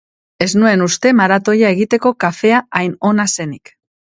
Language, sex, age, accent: Basque, female, 50-59, Mendebalekoa (Araba, Bizkaia, Gipuzkoako mendebaleko herri batzuk)